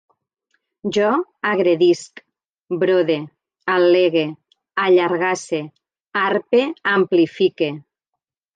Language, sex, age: Catalan, female, 50-59